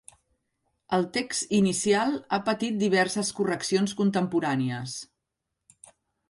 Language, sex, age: Catalan, female, 50-59